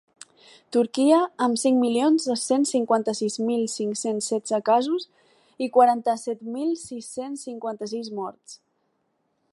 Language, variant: Catalan, Balear